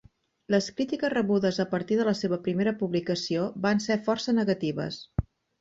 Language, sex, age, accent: Catalan, female, 50-59, Empordanès